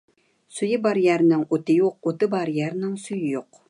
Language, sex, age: Uyghur, female, 30-39